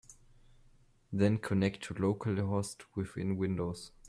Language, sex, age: English, male, under 19